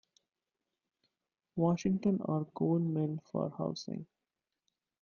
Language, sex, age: English, male, 19-29